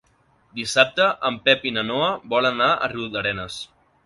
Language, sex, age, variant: Catalan, male, 19-29, Central